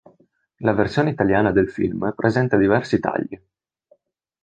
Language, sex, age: Italian, male, 19-29